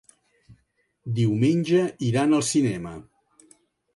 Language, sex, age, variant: Catalan, male, 60-69, Central